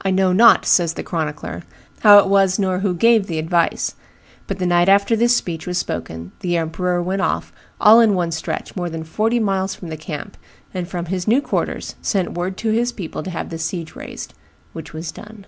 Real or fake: real